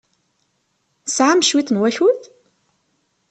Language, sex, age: Kabyle, female, 30-39